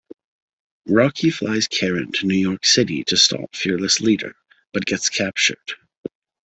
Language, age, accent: English, 30-39, Canadian English